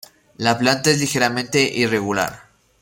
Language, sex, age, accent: Spanish, male, 19-29, Andino-Pacífico: Colombia, Perú, Ecuador, oeste de Bolivia y Venezuela andina